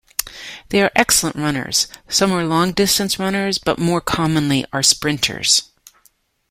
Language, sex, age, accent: English, female, 50-59, Canadian English